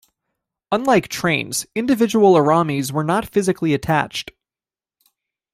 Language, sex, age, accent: English, male, 19-29, United States English